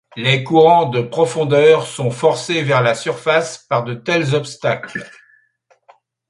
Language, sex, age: French, male, 70-79